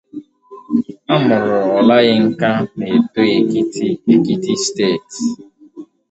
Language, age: Igbo, 19-29